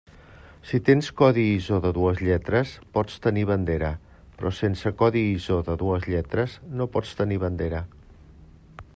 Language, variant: Catalan, Central